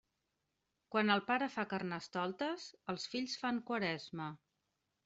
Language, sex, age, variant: Catalan, female, 40-49, Central